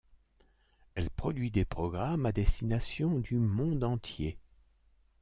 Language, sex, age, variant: French, male, 60-69, Français de métropole